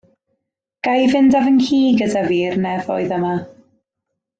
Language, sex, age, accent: Welsh, female, 19-29, Y Deyrnas Unedig Cymraeg